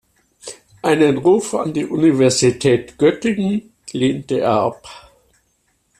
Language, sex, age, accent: German, male, 60-69, Deutschland Deutsch